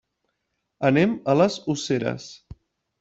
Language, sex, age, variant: Catalan, male, 19-29, Central